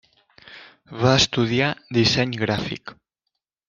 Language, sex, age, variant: Catalan, male, under 19, Central